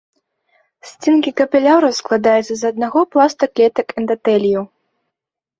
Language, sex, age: Belarusian, female, 19-29